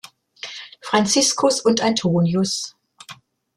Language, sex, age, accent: German, female, 60-69, Deutschland Deutsch